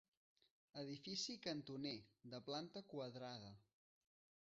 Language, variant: Catalan, Central